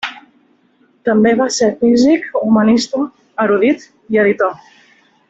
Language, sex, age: Catalan, female, 19-29